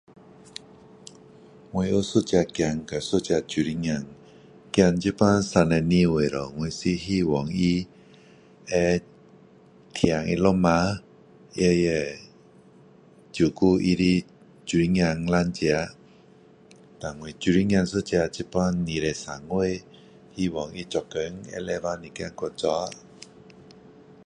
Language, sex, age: Min Dong Chinese, male, 50-59